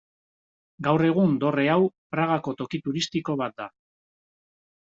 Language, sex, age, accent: Basque, male, 50-59, Mendebalekoa (Araba, Bizkaia, Gipuzkoako mendebaleko herri batzuk)